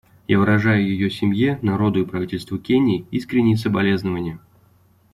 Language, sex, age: Russian, male, 30-39